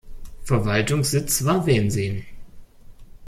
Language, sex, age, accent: German, male, 30-39, Deutschland Deutsch